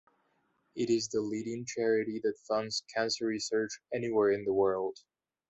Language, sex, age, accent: English, male, 19-29, United States English